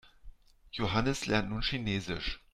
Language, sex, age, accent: German, male, 40-49, Deutschland Deutsch